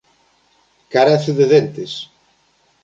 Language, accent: Galician, Normativo (estándar)